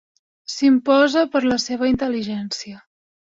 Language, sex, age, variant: Catalan, female, 19-29, Central